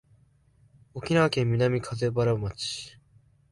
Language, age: Japanese, 19-29